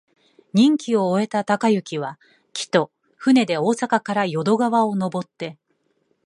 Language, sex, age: Japanese, female, 40-49